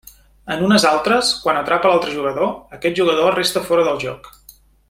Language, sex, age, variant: Catalan, male, 30-39, Central